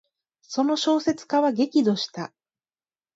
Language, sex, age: Japanese, female, 30-39